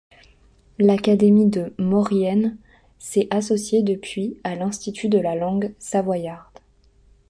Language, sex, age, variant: French, female, 19-29, Français de métropole